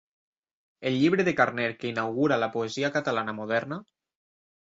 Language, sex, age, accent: Catalan, male, 19-29, valencià